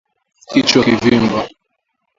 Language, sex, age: Swahili, male, under 19